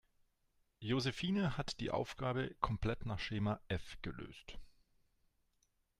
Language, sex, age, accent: German, male, 40-49, Deutschland Deutsch